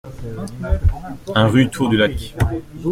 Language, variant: French, Français de métropole